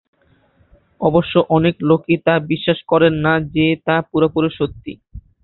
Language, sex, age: Bengali, male, under 19